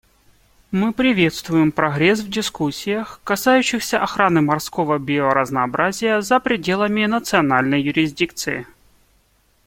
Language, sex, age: Russian, male, 19-29